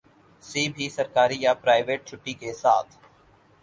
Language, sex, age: Urdu, male, 19-29